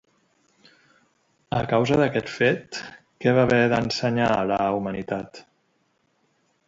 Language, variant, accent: Catalan, Central, central